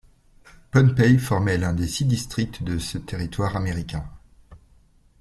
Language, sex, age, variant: French, male, 40-49, Français de métropole